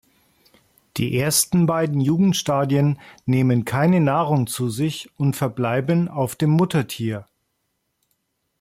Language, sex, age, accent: German, male, 50-59, Deutschland Deutsch